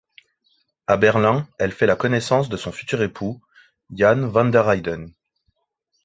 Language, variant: French, Français de métropole